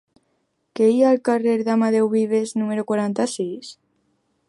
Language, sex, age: Catalan, female, under 19